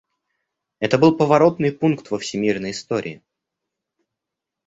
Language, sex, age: Russian, male, under 19